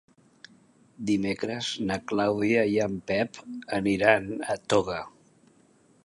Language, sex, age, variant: Catalan, male, 50-59, Central